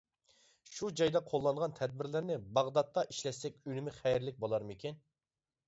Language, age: Uyghur, 19-29